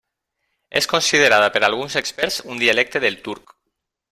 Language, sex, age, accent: Catalan, male, 40-49, valencià